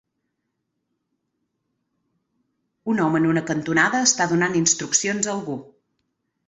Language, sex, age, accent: Catalan, female, 30-39, Garrotxi